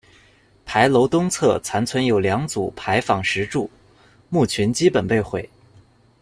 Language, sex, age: Chinese, male, 19-29